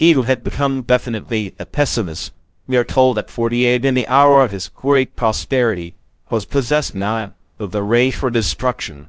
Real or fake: fake